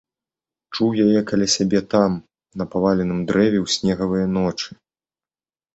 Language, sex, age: Belarusian, male, 30-39